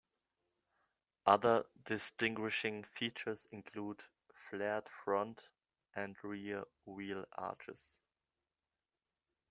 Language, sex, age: English, male, 19-29